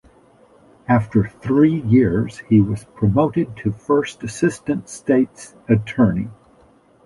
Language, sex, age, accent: English, male, 60-69, United States English